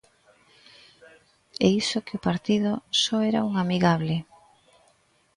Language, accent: Galician, Central (gheada)